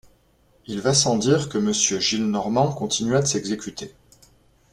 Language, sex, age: French, male, 30-39